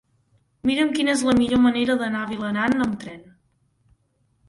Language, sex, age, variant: Catalan, female, under 19, Central